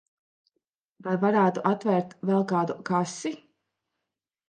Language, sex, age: Latvian, female, 30-39